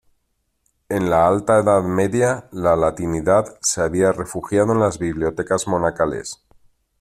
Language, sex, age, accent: Spanish, male, 40-49, España: Centro-Sur peninsular (Madrid, Toledo, Castilla-La Mancha)